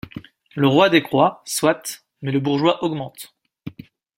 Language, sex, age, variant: French, male, 30-39, Français de métropole